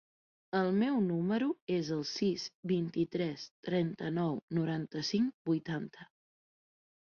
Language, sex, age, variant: Catalan, female, 40-49, Central